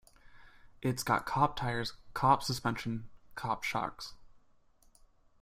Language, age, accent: English, 19-29, United States English